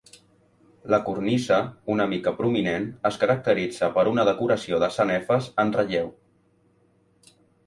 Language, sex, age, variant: Catalan, male, under 19, Central